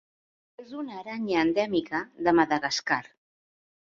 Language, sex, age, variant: Catalan, female, 50-59, Central